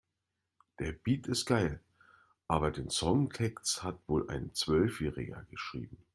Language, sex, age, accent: German, male, 50-59, Deutschland Deutsch